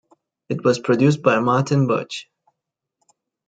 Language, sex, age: English, male, 19-29